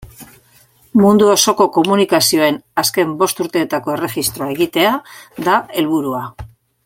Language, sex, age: Basque, female, 60-69